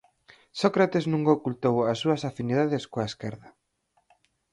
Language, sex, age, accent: Galician, male, 19-29, Central (gheada); Normativo (estándar)